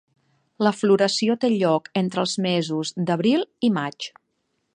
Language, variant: Catalan, Nord-Occidental